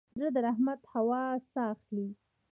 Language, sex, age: Pashto, female, under 19